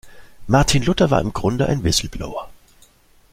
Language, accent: German, Deutschland Deutsch